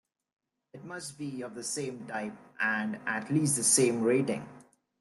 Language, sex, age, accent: English, male, 19-29, United States English